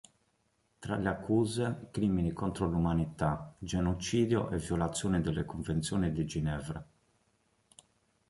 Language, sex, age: Italian, male, 30-39